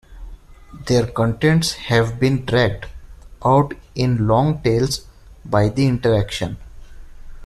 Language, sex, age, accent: English, male, 19-29, India and South Asia (India, Pakistan, Sri Lanka)